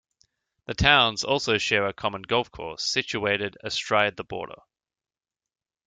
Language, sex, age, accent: English, male, 19-29, Australian English